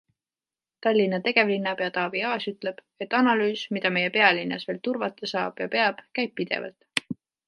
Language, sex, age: Estonian, female, 19-29